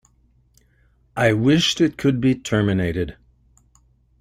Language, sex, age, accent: English, male, 60-69, United States English